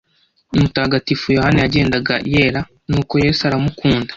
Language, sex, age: Kinyarwanda, male, under 19